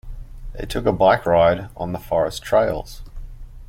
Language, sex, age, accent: English, male, 30-39, Australian English